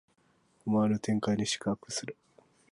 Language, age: Japanese, 19-29